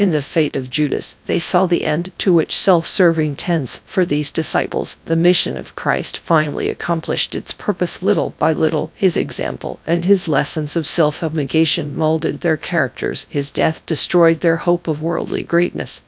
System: TTS, GradTTS